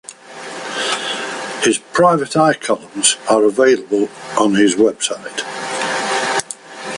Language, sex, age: English, male, 60-69